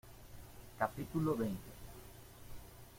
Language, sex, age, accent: Spanish, male, 30-39, Caribe: Cuba, Venezuela, Puerto Rico, República Dominicana, Panamá, Colombia caribeña, México caribeño, Costa del golfo de México